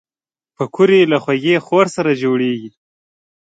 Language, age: Pashto, 19-29